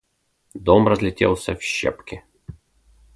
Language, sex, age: Russian, male, 30-39